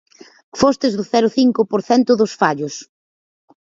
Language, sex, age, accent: Galician, female, 30-39, Atlántico (seseo e gheada)